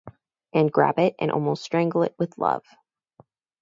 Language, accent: English, Canadian English